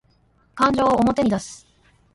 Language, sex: Japanese, female